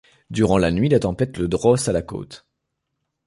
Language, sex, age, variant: French, male, 19-29, Français de métropole